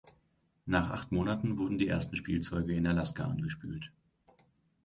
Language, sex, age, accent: German, male, 19-29, Deutschland Deutsch